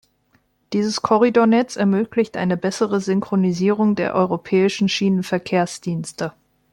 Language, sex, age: German, female, 30-39